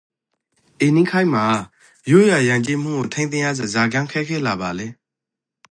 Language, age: Rakhine, 30-39